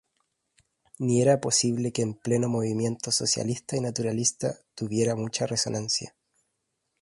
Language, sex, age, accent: Spanish, male, 19-29, Chileno: Chile, Cuyo